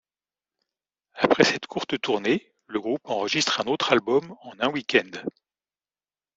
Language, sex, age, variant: French, male, 50-59, Français de métropole